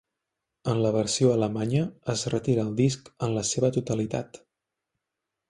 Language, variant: Catalan, Central